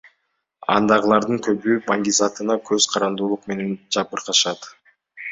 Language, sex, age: Kyrgyz, male, 19-29